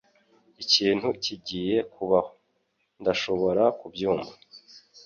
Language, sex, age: Kinyarwanda, male, 19-29